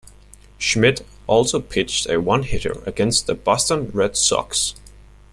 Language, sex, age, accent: English, male, under 19, United States English